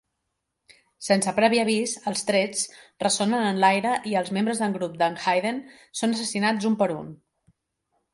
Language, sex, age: Catalan, female, 30-39